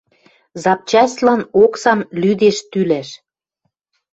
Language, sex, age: Western Mari, female, 50-59